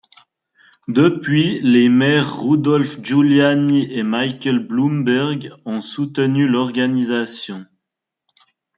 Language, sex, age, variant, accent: French, male, 30-39, Français d'Europe, Français de Suisse